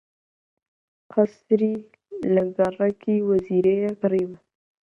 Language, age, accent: Central Kurdish, 19-29, سۆرانی